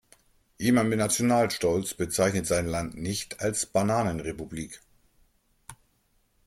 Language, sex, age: German, male, 50-59